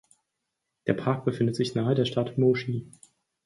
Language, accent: German, Deutschland Deutsch